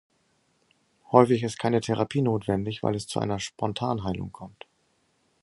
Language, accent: German, Norddeutsch